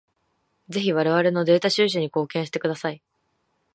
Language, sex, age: Japanese, female, 19-29